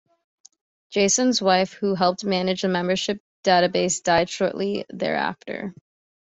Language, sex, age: English, female, 19-29